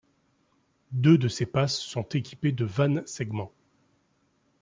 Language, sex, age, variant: French, male, 50-59, Français de métropole